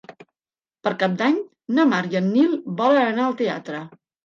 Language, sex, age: Catalan, female, 50-59